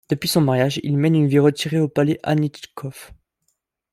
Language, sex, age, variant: French, male, 19-29, Français de métropole